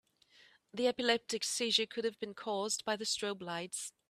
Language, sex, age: English, female, 40-49